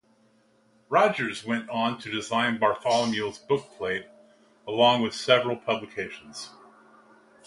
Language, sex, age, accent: English, male, 50-59, United States English